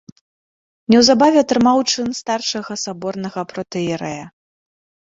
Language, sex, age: Belarusian, female, 30-39